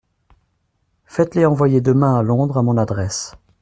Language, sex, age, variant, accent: French, male, 40-49, Français d'Amérique du Nord, Français du Canada